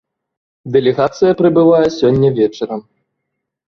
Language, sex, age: Belarusian, male, 30-39